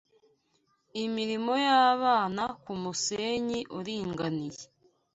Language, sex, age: Kinyarwanda, female, 19-29